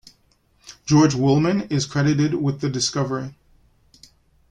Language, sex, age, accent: English, male, 40-49, United States English